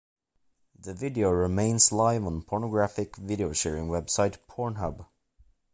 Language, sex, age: English, male, under 19